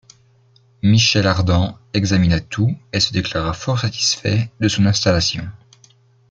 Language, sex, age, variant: French, male, 19-29, Français de métropole